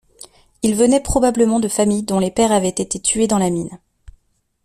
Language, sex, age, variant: French, female, 19-29, Français de métropole